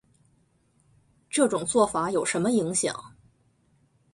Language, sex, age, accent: Chinese, female, 19-29, 出生地：北京市